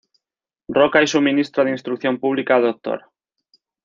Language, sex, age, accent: Spanish, male, 19-29, España: Norte peninsular (Asturias, Castilla y León, Cantabria, País Vasco, Navarra, Aragón, La Rioja, Guadalajara, Cuenca)